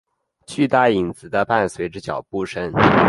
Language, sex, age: Chinese, male, under 19